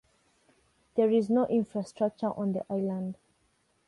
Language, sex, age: English, female, 19-29